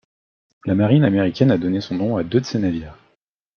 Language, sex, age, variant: French, male, 19-29, Français de métropole